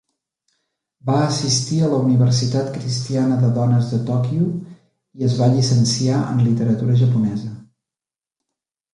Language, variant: Catalan, Central